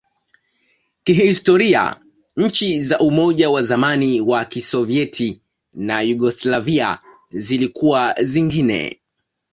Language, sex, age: Swahili, male, 19-29